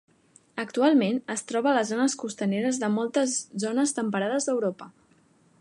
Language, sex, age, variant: Catalan, female, 19-29, Central